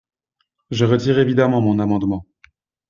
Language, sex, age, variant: French, male, 30-39, Français de métropole